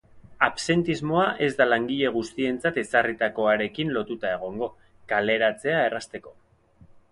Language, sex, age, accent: Basque, male, 30-39, Mendebalekoa (Araba, Bizkaia, Gipuzkoako mendebaleko herri batzuk)